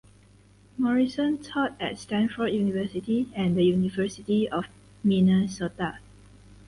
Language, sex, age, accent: English, female, under 19, Malaysian English